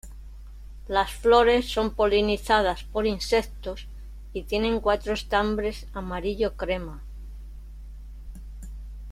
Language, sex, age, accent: Spanish, male, 60-69, España: Norte peninsular (Asturias, Castilla y León, Cantabria, País Vasco, Navarra, Aragón, La Rioja, Guadalajara, Cuenca)